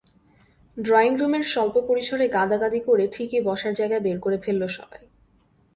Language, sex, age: Bengali, female, 19-29